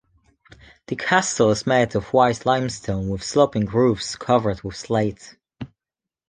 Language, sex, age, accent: English, male, 19-29, Welsh English